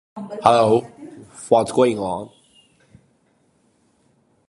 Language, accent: English, India and South Asia (India, Pakistan, Sri Lanka)